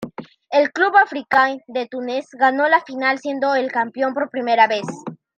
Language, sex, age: Spanish, female, 30-39